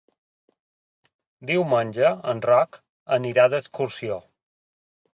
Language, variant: Catalan, Balear